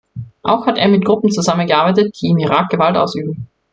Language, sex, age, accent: German, female, 19-29, Österreichisches Deutsch